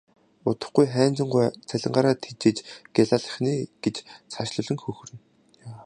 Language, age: Mongolian, 19-29